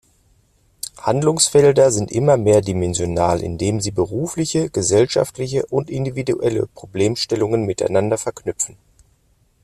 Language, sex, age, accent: German, male, 40-49, Deutschland Deutsch